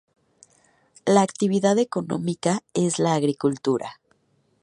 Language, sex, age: Spanish, female, 30-39